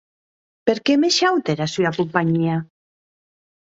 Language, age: Occitan, 50-59